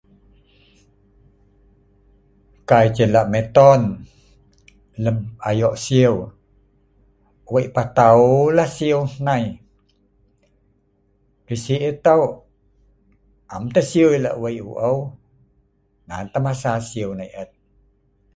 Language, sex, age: Sa'ban, male, 50-59